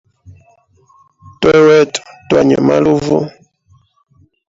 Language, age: Hemba, 30-39